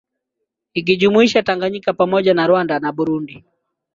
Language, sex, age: Swahili, male, 19-29